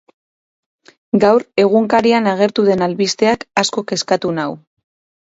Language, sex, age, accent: Basque, female, 30-39, Mendebalekoa (Araba, Bizkaia, Gipuzkoako mendebaleko herri batzuk)